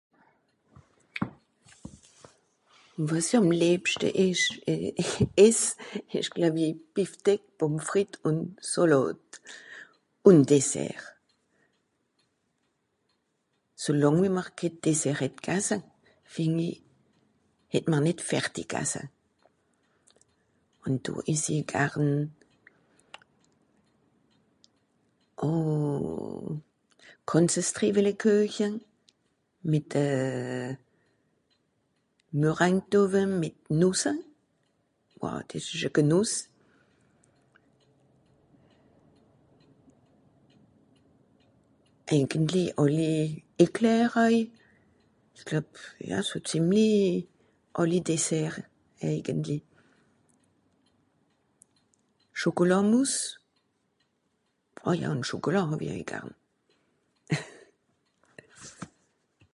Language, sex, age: Swiss German, female, 70-79